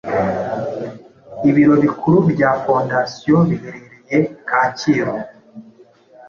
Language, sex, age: Kinyarwanda, male, 19-29